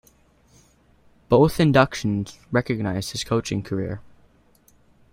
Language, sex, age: English, male, under 19